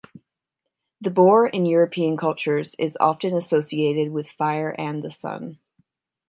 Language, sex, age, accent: English, female, 30-39, United States English; Canadian English